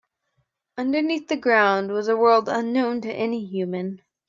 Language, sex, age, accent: English, female, 19-29, United States English